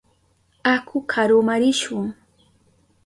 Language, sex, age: Southern Pastaza Quechua, female, 19-29